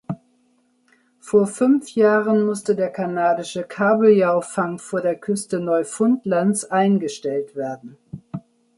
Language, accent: German, Deutschland Deutsch